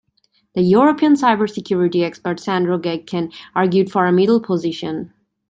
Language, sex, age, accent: English, female, 19-29, England English